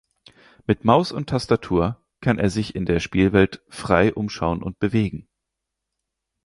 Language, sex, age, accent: German, male, 19-29, Deutschland Deutsch